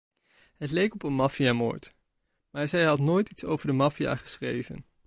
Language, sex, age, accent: Dutch, male, 19-29, Nederlands Nederlands